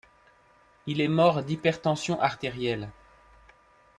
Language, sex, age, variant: French, male, 40-49, Français de métropole